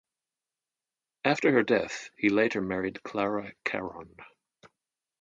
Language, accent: English, United States English; England English